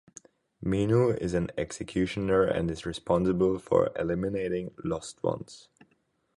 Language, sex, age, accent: English, male, 19-29, United States English; England English